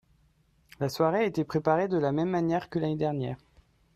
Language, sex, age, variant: French, male, 30-39, Français de métropole